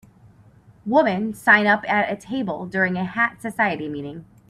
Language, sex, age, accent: English, female, 30-39, United States English